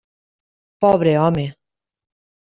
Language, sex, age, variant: Catalan, female, 40-49, Nord-Occidental